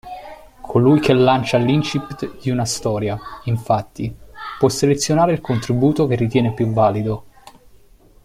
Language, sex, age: Italian, male, 19-29